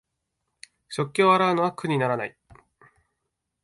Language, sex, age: Japanese, male, 19-29